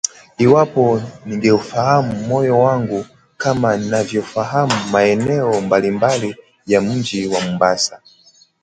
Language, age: Swahili, 19-29